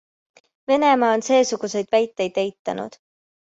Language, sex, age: Estonian, female, 19-29